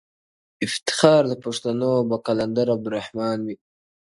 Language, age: Pashto, 19-29